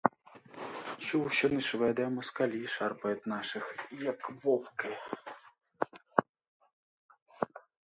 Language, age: Ukrainian, 30-39